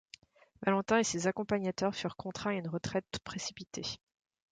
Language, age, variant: French, 30-39, Français de métropole